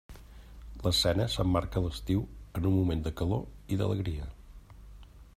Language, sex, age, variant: Catalan, male, 50-59, Central